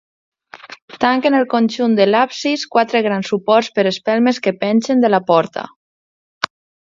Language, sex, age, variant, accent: Catalan, female, 30-39, Valencià central, valencià